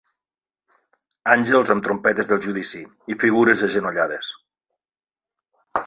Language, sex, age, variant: Catalan, male, 40-49, Central